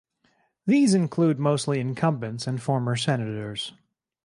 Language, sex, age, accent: English, male, 30-39, Canadian English